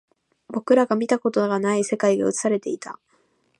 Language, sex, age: Japanese, female, under 19